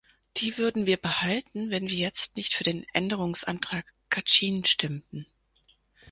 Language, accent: German, Deutschland Deutsch